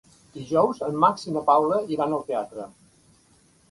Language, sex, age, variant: Catalan, male, 60-69, Central